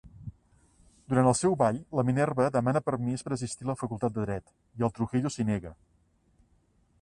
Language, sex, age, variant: Catalan, male, 50-59, Central